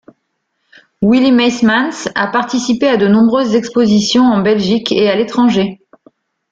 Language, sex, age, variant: French, female, 40-49, Français de métropole